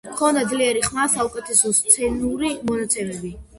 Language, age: Georgian, 19-29